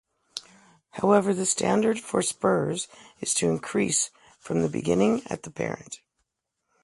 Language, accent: English, Canadian English